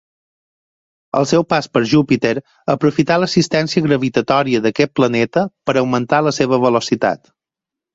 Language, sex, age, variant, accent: Catalan, male, 30-39, Balear, mallorquí